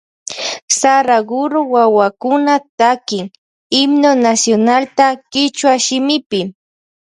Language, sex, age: Loja Highland Quichua, female, 19-29